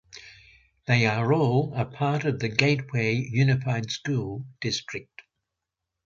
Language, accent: English, Australian English